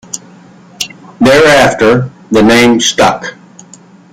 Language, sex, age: English, male, 60-69